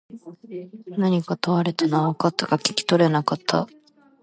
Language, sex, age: Japanese, female, 19-29